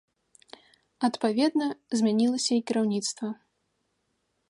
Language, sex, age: Belarusian, female, 19-29